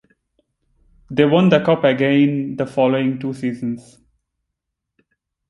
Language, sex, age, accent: English, male, 19-29, India and South Asia (India, Pakistan, Sri Lanka)